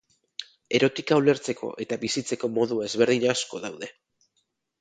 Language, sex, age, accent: Basque, male, 40-49, Mendebalekoa (Araba, Bizkaia, Gipuzkoako mendebaleko herri batzuk)